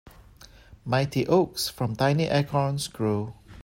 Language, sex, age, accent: English, male, 40-49, Malaysian English